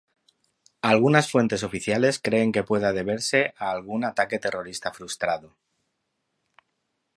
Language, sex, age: Spanish, male, 40-49